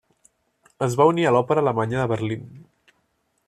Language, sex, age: Catalan, male, 19-29